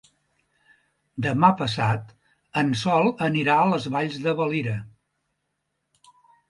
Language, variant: Catalan, Central